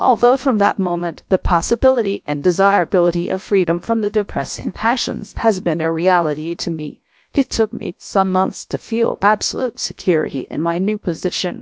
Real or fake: fake